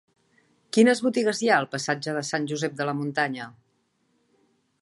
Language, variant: Catalan, Central